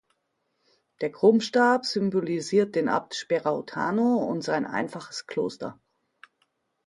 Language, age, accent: German, 40-49, Deutschland Deutsch